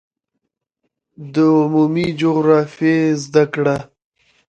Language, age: Pashto, 19-29